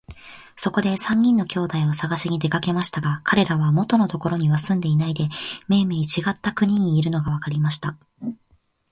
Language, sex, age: Japanese, female, 19-29